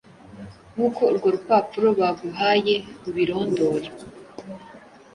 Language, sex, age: Kinyarwanda, female, under 19